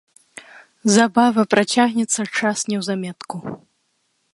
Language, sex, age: Belarusian, female, 30-39